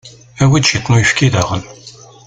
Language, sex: Kabyle, male